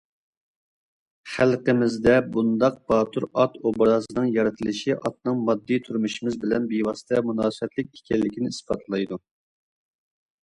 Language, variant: Uyghur, ئۇيغۇر تىلى